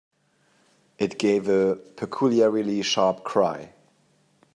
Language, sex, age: English, male, 40-49